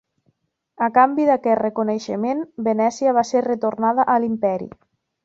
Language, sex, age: Catalan, female, 30-39